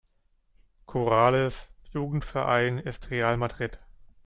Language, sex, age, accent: German, male, 30-39, Deutschland Deutsch